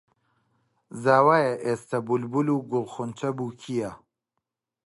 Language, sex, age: Central Kurdish, male, 30-39